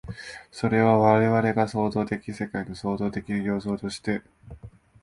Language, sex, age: Japanese, male, 19-29